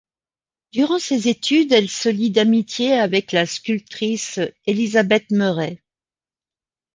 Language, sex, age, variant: French, female, 50-59, Français de métropole